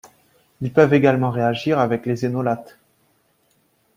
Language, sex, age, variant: French, male, 30-39, Français de métropole